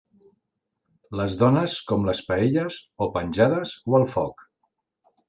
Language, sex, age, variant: Catalan, male, 40-49, Central